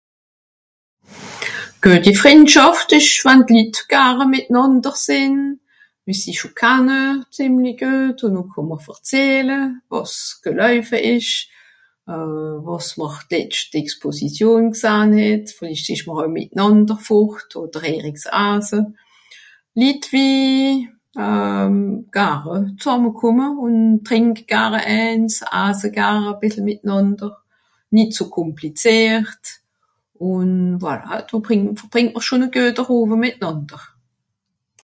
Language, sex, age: Swiss German, female, 60-69